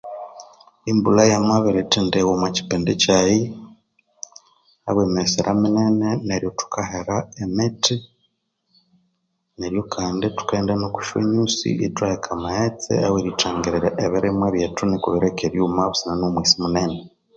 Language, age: Konzo, 19-29